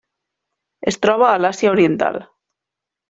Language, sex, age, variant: Catalan, female, 40-49, Nord-Occidental